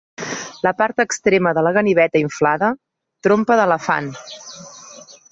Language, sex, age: Catalan, female, 40-49